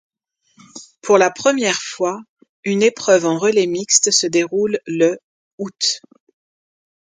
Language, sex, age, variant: French, female, 40-49, Français de métropole